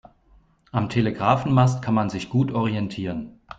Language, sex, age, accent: German, male, 30-39, Deutschland Deutsch